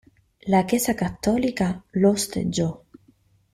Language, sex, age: Italian, female, 19-29